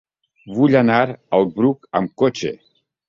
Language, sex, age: Catalan, male, 70-79